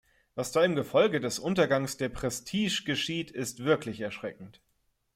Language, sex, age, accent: German, male, 30-39, Deutschland Deutsch